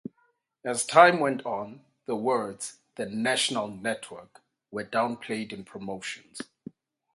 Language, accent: English, Southern African (South Africa, Zimbabwe, Namibia)